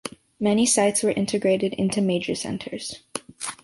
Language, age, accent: English, under 19, United States English